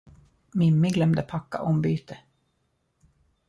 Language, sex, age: Swedish, male, 30-39